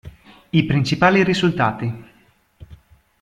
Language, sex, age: Italian, male, 19-29